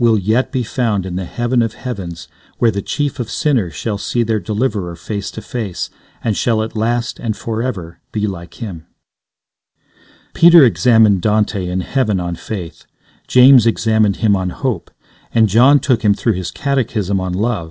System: none